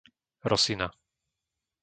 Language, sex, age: Slovak, male, 30-39